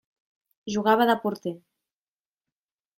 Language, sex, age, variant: Catalan, female, 19-29, Central